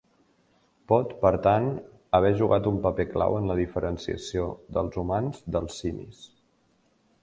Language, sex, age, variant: Catalan, male, 19-29, Septentrional